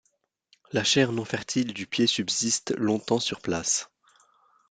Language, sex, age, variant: French, male, under 19, Français de métropole